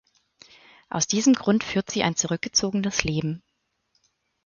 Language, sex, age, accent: German, female, 30-39, Deutschland Deutsch